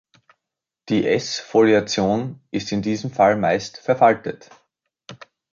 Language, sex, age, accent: German, male, 30-39, Österreichisches Deutsch